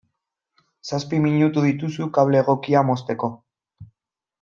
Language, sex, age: Basque, male, 19-29